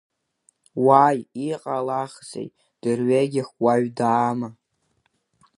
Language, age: Abkhazian, under 19